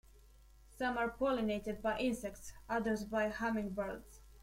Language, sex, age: English, female, under 19